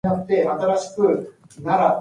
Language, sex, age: English, female, 19-29